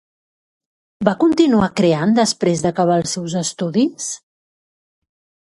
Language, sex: Catalan, female